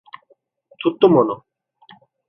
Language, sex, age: Turkish, male, 19-29